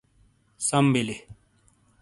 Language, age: Shina, 30-39